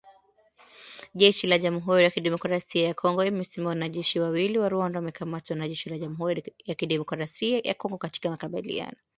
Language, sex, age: Swahili, female, 19-29